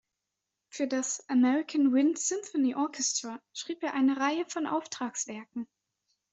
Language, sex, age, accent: German, female, 19-29, Deutschland Deutsch